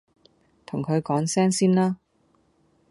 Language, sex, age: Cantonese, female, 40-49